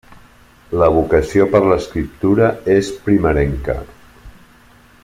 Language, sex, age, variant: Catalan, male, 40-49, Central